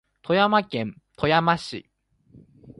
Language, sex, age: Japanese, male, 19-29